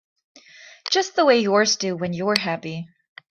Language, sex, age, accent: English, female, 19-29, United States English